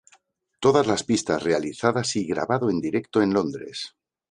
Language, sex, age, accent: Spanish, male, 50-59, España: Centro-Sur peninsular (Madrid, Toledo, Castilla-La Mancha)